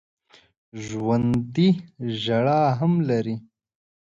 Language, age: Pashto, 19-29